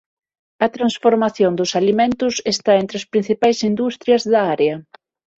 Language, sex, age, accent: Galician, female, 30-39, Normativo (estándar); Neofalante